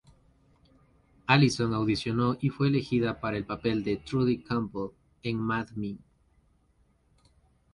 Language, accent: Spanish, Andino-Pacífico: Colombia, Perú, Ecuador, oeste de Bolivia y Venezuela andina